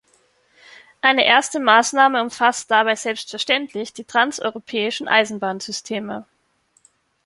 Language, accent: German, Österreichisches Deutsch